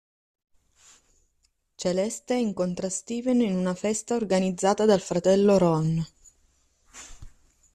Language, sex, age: Italian, female, 30-39